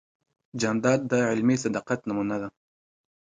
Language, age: Pashto, 19-29